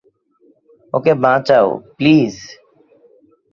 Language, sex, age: Bengali, male, 19-29